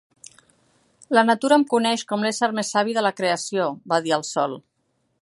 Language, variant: Catalan, Central